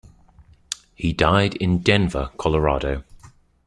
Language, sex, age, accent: English, male, 30-39, England English